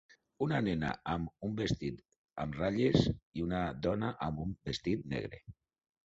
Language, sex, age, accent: Catalan, male, 50-59, valencià